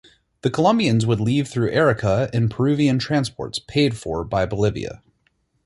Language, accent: English, United States English